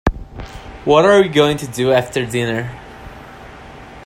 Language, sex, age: English, male, 19-29